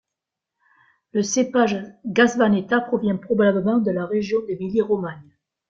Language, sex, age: French, female, 60-69